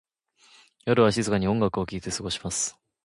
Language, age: Japanese, 19-29